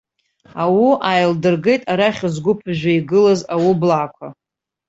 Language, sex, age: Abkhazian, female, 40-49